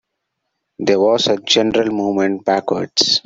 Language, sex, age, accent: English, male, 19-29, India and South Asia (India, Pakistan, Sri Lanka)